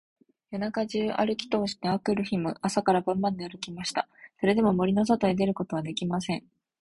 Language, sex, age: Japanese, female, 19-29